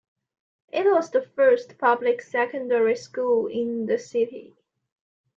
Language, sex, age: English, male, 19-29